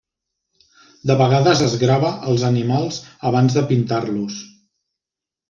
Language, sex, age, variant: Catalan, male, 50-59, Central